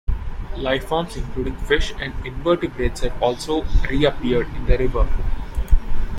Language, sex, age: English, female, 19-29